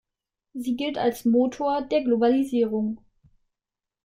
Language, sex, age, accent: German, female, 19-29, Deutschland Deutsch